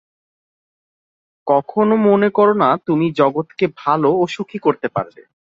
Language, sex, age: Bengali, male, 19-29